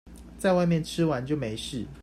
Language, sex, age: Chinese, male, 19-29